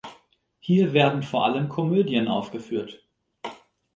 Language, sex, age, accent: German, male, 30-39, Deutschland Deutsch